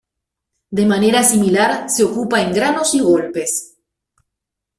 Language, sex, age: Spanish, female, 40-49